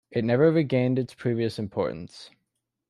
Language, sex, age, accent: English, male, under 19, Canadian English